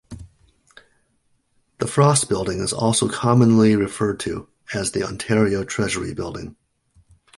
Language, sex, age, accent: English, male, 40-49, United States English